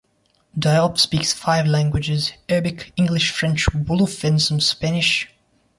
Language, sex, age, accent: English, male, 19-29, United States English